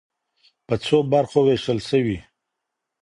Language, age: Pashto, 50-59